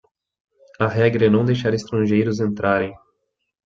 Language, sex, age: Portuguese, male, 19-29